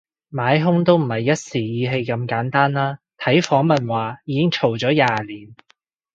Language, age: Cantonese, 40-49